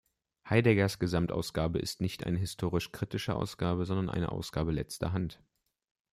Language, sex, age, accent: German, male, 19-29, Deutschland Deutsch